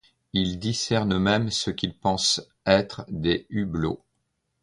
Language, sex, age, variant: French, male, 50-59, Français de métropole